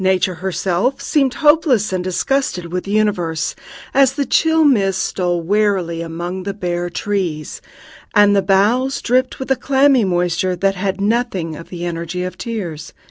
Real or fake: real